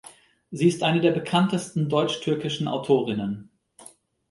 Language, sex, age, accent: German, male, 30-39, Deutschland Deutsch